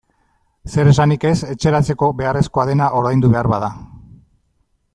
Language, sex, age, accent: Basque, male, 40-49, Mendebalekoa (Araba, Bizkaia, Gipuzkoako mendebaleko herri batzuk)